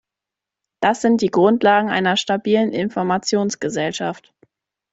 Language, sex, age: German, female, 19-29